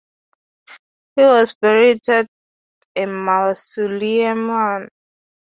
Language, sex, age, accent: English, female, 19-29, Southern African (South Africa, Zimbabwe, Namibia)